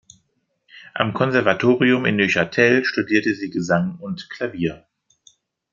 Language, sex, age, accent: German, male, 50-59, Deutschland Deutsch